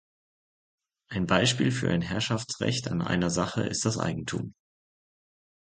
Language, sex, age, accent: German, male, 30-39, Deutschland Deutsch